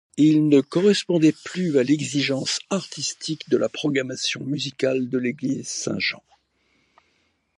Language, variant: French, Français de métropole